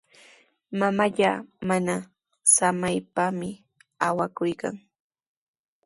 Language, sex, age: Sihuas Ancash Quechua, female, 19-29